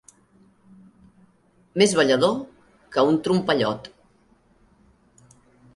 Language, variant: Catalan, Central